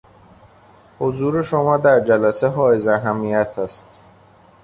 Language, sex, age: Persian, male, 19-29